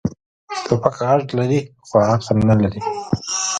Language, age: Pashto, 19-29